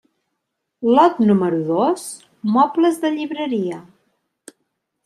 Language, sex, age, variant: Catalan, female, 40-49, Central